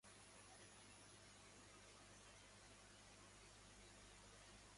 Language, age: Persian, 40-49